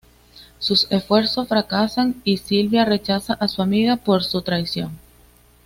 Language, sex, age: Spanish, female, 19-29